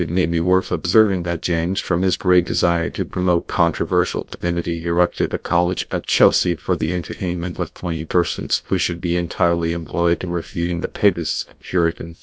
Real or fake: fake